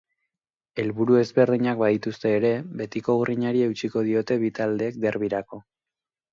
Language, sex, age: Basque, male, 19-29